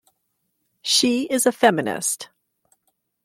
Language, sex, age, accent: English, female, 50-59, United States English